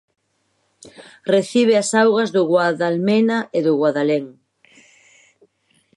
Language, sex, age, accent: Galician, female, 30-39, Normativo (estándar)